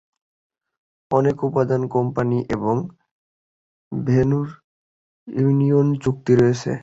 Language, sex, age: Bengali, male, 19-29